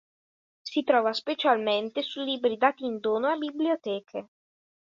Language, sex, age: Italian, male, under 19